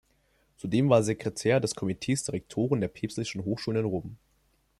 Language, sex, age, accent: German, male, 19-29, Deutschland Deutsch